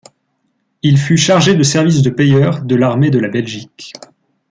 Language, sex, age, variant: French, male, 19-29, Français de métropole